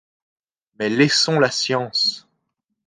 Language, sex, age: French, male, 19-29